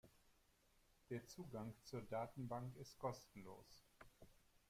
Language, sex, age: German, male, 60-69